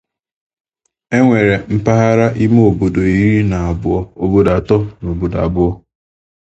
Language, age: Igbo, 19-29